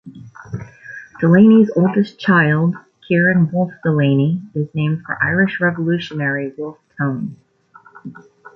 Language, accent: English, United States English